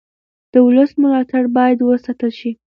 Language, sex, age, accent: Pashto, female, under 19, کندهاری لهجه